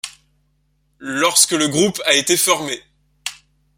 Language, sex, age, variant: French, male, 30-39, Français de métropole